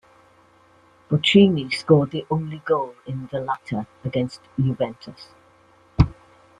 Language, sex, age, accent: English, female, 60-69, Welsh English